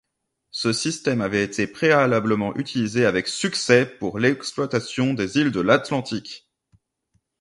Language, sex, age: French, male, 30-39